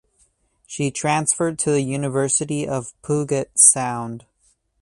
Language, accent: English, United States English